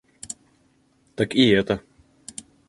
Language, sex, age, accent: Russian, male, under 19, Русский